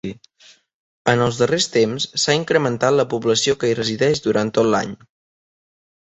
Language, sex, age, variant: Catalan, male, under 19, Septentrional